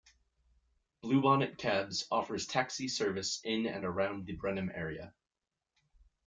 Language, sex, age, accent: English, male, 19-29, United States English